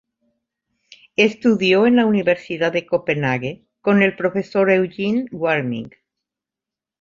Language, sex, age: Spanish, female, 50-59